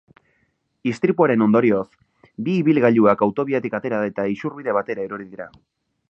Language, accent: Basque, Mendebalekoa (Araba, Bizkaia, Gipuzkoako mendebaleko herri batzuk)